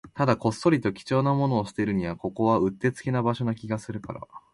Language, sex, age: Japanese, male, 19-29